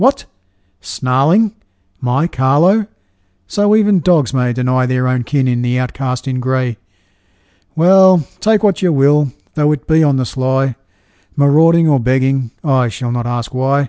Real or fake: real